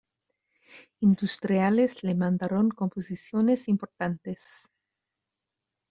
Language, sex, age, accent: Spanish, female, 30-39, México